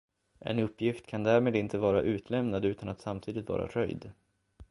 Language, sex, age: Swedish, male, 19-29